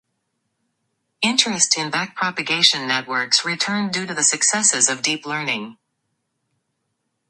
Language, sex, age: English, female, under 19